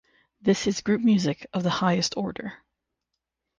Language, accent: English, United States English; Canadian English